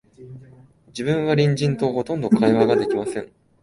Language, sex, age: Japanese, male, 19-29